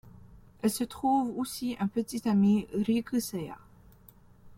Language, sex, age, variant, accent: French, female, under 19, Français d'Amérique du Nord, Français du Canada